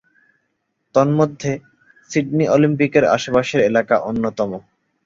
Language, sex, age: Bengali, male, 19-29